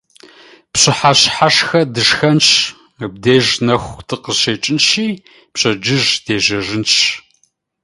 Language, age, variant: Kabardian, 30-39, Адыгэбзэ (Къэбэрдей, Кирил, Урысей)